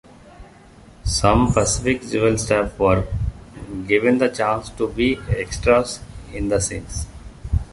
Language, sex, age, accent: English, male, 50-59, India and South Asia (India, Pakistan, Sri Lanka)